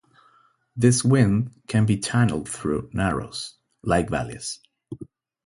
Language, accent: English, United States English